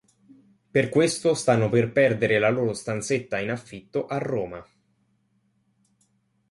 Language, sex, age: Italian, male, under 19